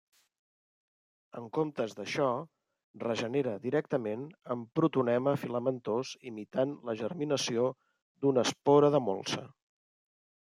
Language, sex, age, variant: Catalan, male, 50-59, Central